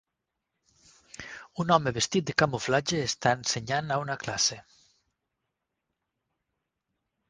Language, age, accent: Catalan, 50-59, Tortosí